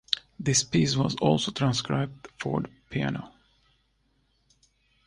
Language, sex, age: English, male, 30-39